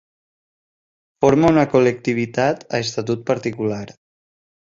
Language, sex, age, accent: Catalan, male, 19-29, valencià; valencià meridional